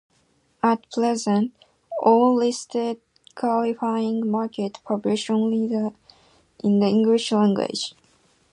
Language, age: English, 19-29